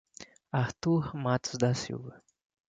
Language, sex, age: Portuguese, male, 19-29